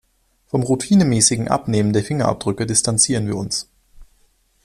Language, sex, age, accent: German, male, 19-29, Deutschland Deutsch